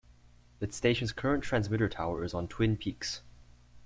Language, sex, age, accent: English, male, under 19, Canadian English